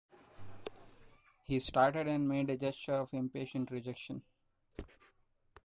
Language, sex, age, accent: English, male, 19-29, India and South Asia (India, Pakistan, Sri Lanka)